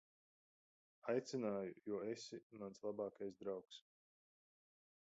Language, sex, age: Latvian, male, 30-39